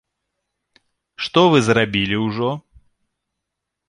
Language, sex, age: Belarusian, male, 30-39